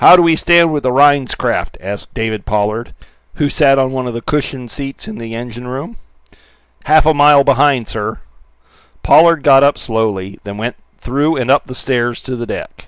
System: none